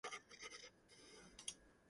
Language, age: English, 19-29